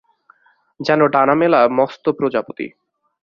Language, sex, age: Bengali, male, under 19